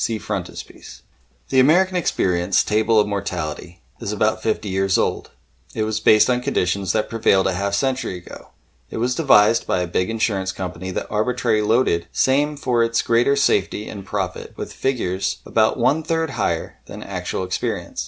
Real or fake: real